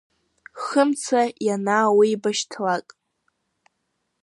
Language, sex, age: Abkhazian, female, under 19